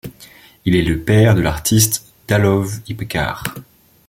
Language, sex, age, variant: French, male, 19-29, Français de métropole